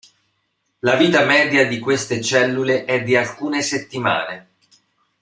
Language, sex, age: Italian, male, 30-39